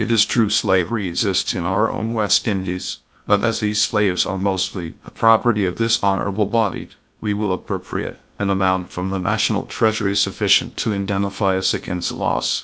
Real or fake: fake